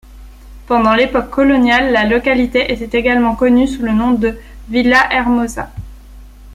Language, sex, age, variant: French, female, 30-39, Français de métropole